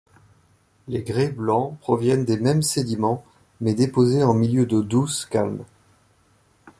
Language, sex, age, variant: French, male, 19-29, Français de métropole